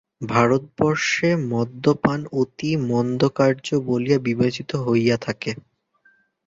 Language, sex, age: Bengali, male, 19-29